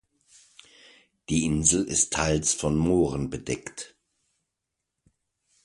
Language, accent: German, Deutschland Deutsch